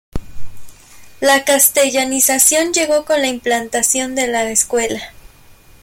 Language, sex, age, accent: Spanish, female, 19-29, México